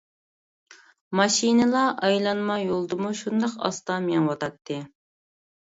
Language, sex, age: Uyghur, female, 19-29